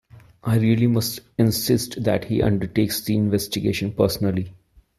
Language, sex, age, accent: English, male, 30-39, India and South Asia (India, Pakistan, Sri Lanka)